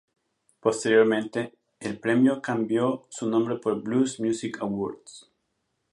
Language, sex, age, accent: Spanish, male, 40-49, América central